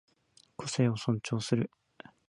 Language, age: Japanese, 19-29